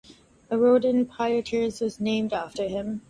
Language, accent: English, Singaporean English